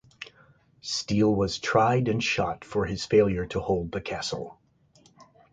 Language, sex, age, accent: English, male, 50-59, United States English